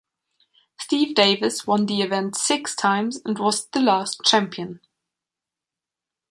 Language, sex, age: English, female, 19-29